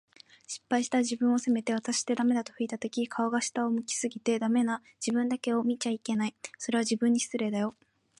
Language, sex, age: Japanese, female, 19-29